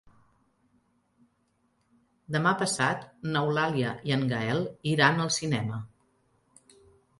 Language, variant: Catalan, Central